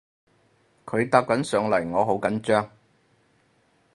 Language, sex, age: Cantonese, male, 30-39